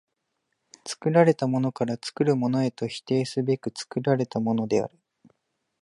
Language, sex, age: Japanese, male, 19-29